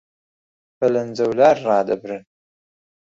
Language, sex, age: Central Kurdish, male, 30-39